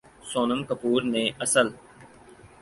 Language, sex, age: Urdu, male, 19-29